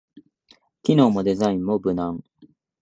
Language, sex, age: Japanese, male, 19-29